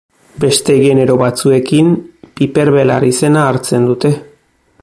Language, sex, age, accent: Basque, male, 30-39, Erdialdekoa edo Nafarra (Gipuzkoa, Nafarroa)